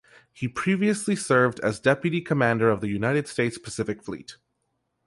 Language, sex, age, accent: English, male, 19-29, Canadian English